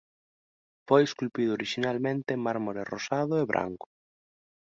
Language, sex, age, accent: Galician, male, 19-29, Normativo (estándar)